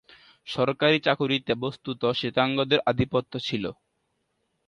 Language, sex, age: Bengali, male, 19-29